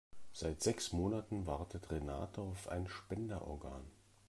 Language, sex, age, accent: German, male, 50-59, Deutschland Deutsch